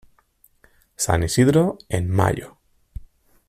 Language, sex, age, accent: Spanish, male, 30-39, España: Centro-Sur peninsular (Madrid, Toledo, Castilla-La Mancha)